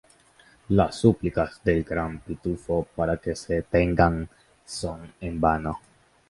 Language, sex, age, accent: Spanish, male, under 19, América central